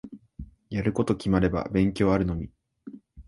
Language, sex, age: Japanese, male, 19-29